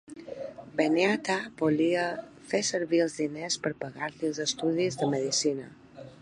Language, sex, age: Catalan, female, 40-49